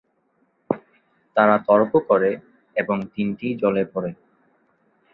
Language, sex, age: Bengali, male, 19-29